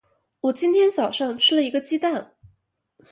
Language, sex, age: Chinese, female, 19-29